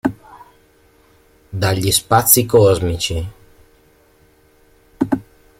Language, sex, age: Italian, male, 40-49